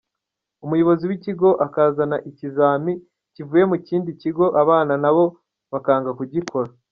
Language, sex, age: Kinyarwanda, male, 19-29